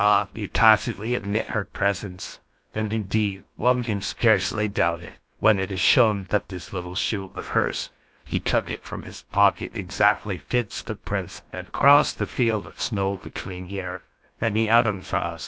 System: TTS, GlowTTS